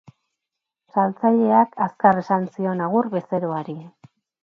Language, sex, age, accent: Basque, female, 40-49, Erdialdekoa edo Nafarra (Gipuzkoa, Nafarroa)